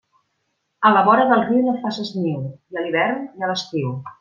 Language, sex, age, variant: Catalan, female, 50-59, Central